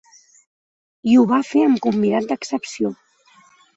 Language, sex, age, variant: Catalan, female, 19-29, Central